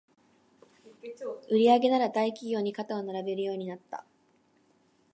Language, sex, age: Japanese, female, 19-29